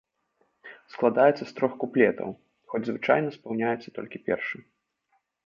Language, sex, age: Belarusian, male, 30-39